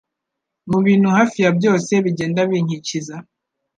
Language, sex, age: Kinyarwanda, male, 19-29